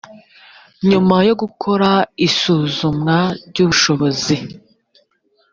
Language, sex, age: Kinyarwanda, female, 30-39